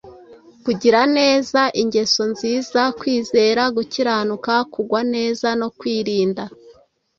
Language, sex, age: Kinyarwanda, female, 19-29